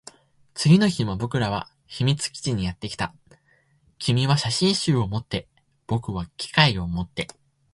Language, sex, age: Japanese, male, 19-29